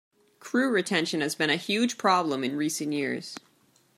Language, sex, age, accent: English, female, 19-29, Canadian English